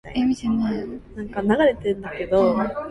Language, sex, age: Cantonese, female, 19-29